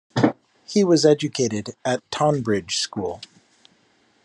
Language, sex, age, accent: English, male, 40-49, United States English